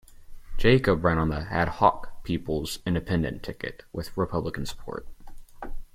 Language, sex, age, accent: English, male, 19-29, United States English